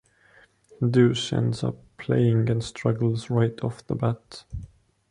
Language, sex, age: English, male, 19-29